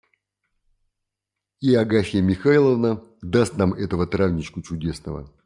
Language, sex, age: Russian, male, 50-59